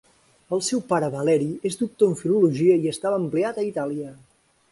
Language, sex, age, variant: Catalan, male, 50-59, Central